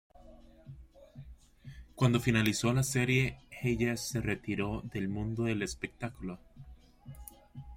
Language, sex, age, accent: Spanish, male, 19-29, América central